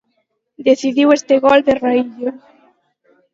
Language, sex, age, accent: Galician, female, 19-29, Atlántico (seseo e gheada)